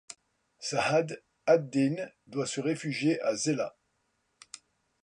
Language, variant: French, Français de métropole